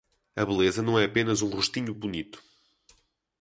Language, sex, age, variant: Portuguese, male, 19-29, Portuguese (Portugal)